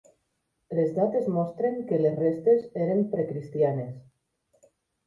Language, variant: Catalan, Nord-Occidental